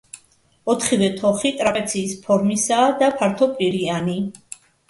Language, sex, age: Georgian, female, 50-59